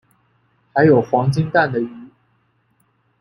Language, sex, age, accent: Chinese, male, 19-29, 出生地：江苏省